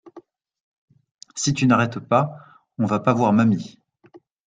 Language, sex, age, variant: French, male, 30-39, Français de métropole